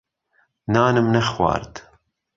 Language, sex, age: Central Kurdish, male, 40-49